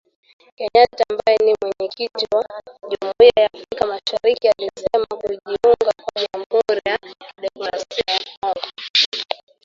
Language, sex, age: Swahili, female, 19-29